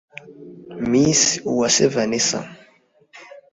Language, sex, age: Kinyarwanda, male, 19-29